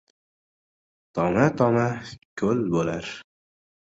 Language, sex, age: Uzbek, male, 19-29